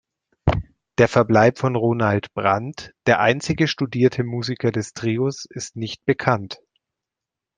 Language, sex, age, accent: German, male, 30-39, Deutschland Deutsch